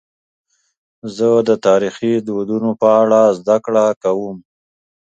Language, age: Pashto, 30-39